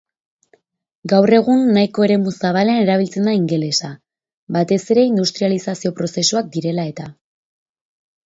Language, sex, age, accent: Basque, female, 19-29, Erdialdekoa edo Nafarra (Gipuzkoa, Nafarroa)